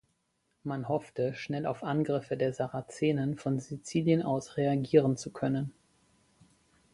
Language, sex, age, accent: German, male, 19-29, Deutschland Deutsch